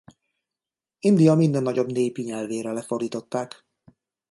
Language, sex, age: Hungarian, male, 50-59